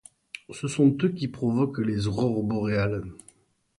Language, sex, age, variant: French, male, 50-59, Français de métropole